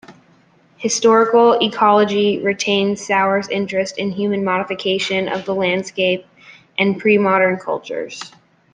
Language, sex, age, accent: English, female, 19-29, United States English